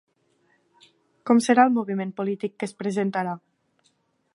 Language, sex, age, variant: Catalan, female, 19-29, Nord-Occidental